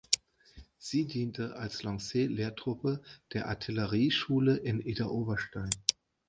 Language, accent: German, Deutschland Deutsch